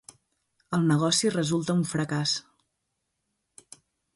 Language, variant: Catalan, Central